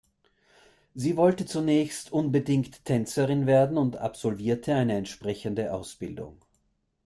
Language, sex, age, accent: German, male, 40-49, Österreichisches Deutsch